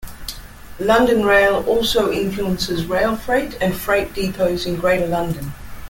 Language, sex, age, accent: English, female, 50-59, Australian English